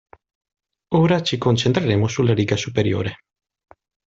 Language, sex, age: Italian, male, 30-39